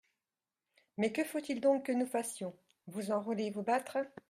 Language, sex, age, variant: French, female, 50-59, Français de métropole